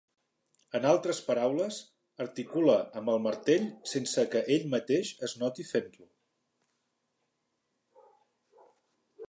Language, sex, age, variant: Catalan, male, 50-59, Central